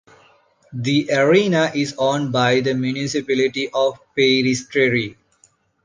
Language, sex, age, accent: English, male, 30-39, India and South Asia (India, Pakistan, Sri Lanka)